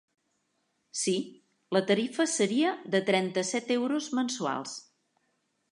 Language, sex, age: Catalan, female, 50-59